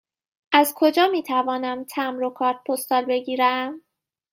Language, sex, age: Persian, female, 30-39